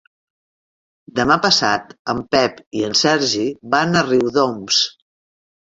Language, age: Catalan, 60-69